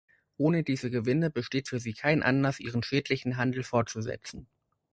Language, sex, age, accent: German, male, 30-39, Deutschland Deutsch